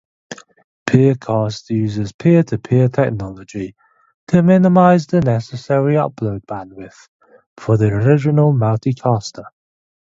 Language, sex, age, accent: English, male, 19-29, England English